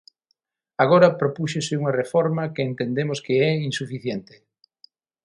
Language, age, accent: Galician, 50-59, Atlántico (seseo e gheada); Normativo (estándar)